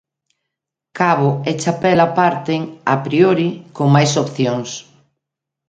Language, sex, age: Galician, female, 50-59